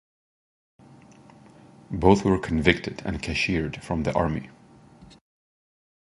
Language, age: English, 30-39